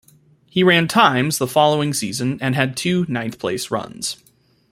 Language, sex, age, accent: English, male, 19-29, United States English